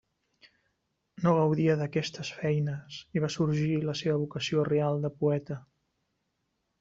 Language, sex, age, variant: Catalan, male, 30-39, Central